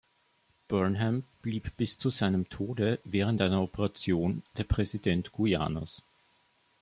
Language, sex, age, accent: German, male, 19-29, Österreichisches Deutsch